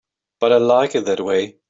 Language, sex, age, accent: English, male, 50-59, United States English